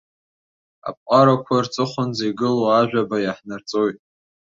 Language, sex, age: Abkhazian, male, under 19